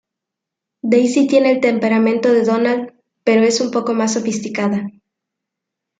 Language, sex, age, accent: Spanish, female, 19-29, México